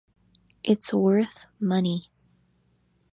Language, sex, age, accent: English, female, under 19, United States English